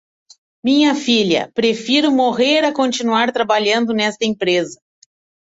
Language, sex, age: Portuguese, female, 50-59